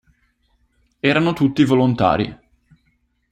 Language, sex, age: Italian, male, 30-39